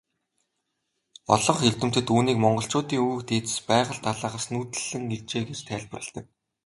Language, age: Mongolian, 19-29